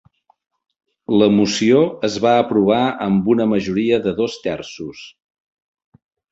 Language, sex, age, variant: Catalan, male, 60-69, Central